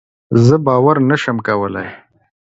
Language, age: Pashto, 30-39